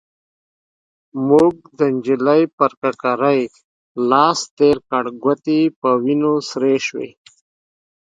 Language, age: Pashto, 40-49